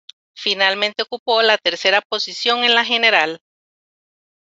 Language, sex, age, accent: Spanish, female, 50-59, América central